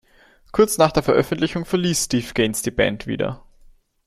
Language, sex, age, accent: German, male, 19-29, Österreichisches Deutsch